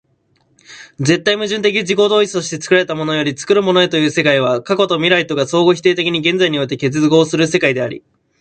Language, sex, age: Japanese, male, 19-29